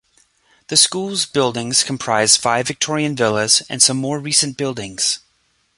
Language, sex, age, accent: English, male, 40-49, United States English